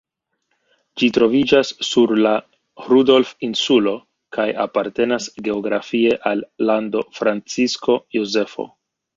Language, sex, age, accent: Esperanto, male, 30-39, Internacia